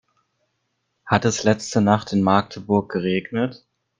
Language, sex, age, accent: German, male, 30-39, Deutschland Deutsch